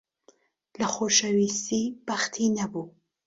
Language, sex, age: Central Kurdish, female, 30-39